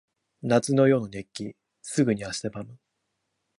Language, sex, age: Japanese, male, 19-29